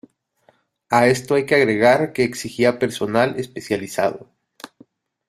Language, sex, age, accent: Spanish, male, 30-39, México